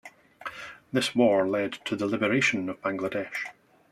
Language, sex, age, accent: English, male, 40-49, Scottish English